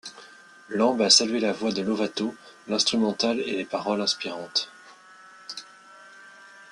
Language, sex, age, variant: French, male, 30-39, Français de métropole